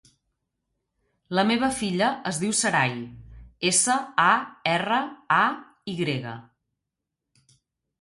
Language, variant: Catalan, Central